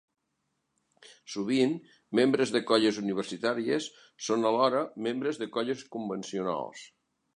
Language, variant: Catalan, Central